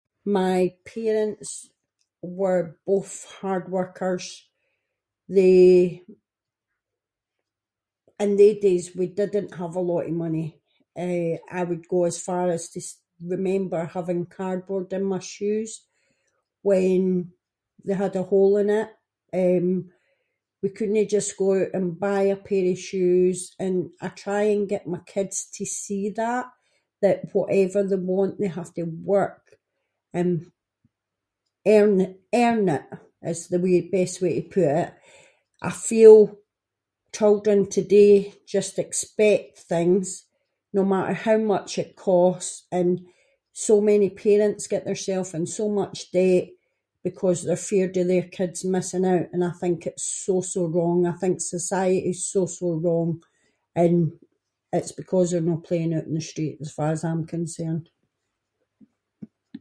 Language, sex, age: Scots, female, 50-59